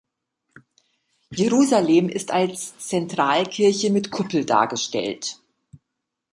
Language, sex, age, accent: German, female, 50-59, Deutschland Deutsch